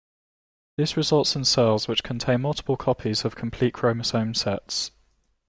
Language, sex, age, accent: English, male, 19-29, England English